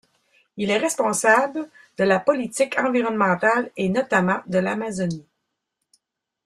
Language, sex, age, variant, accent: French, female, 50-59, Français d'Amérique du Nord, Français du Canada